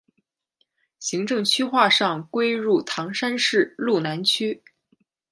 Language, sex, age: Chinese, female, 19-29